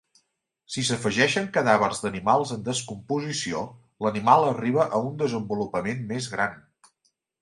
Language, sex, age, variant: Catalan, male, 40-49, Central